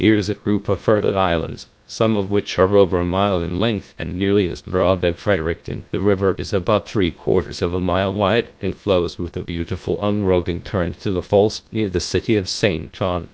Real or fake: fake